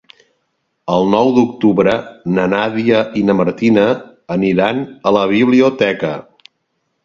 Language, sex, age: Catalan, male, 60-69